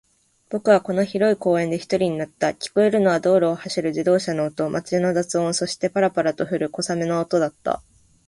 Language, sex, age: Japanese, female, 19-29